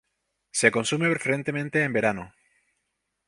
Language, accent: Spanish, España: Islas Canarias